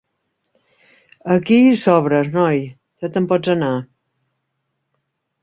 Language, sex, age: Catalan, female, 60-69